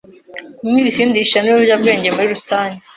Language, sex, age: Kinyarwanda, female, 19-29